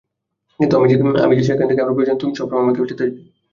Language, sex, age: Bengali, male, 19-29